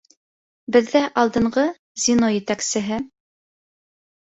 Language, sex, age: Bashkir, female, 19-29